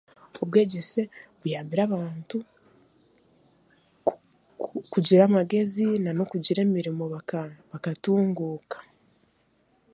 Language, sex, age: Chiga, female, 19-29